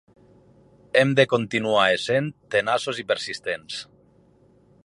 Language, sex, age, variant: Catalan, male, 30-39, Nord-Occidental